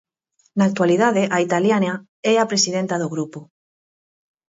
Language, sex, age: Galician, female, 40-49